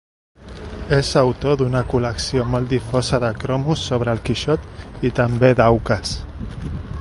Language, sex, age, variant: Catalan, male, 40-49, Central